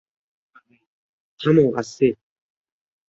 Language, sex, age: Bengali, male, 19-29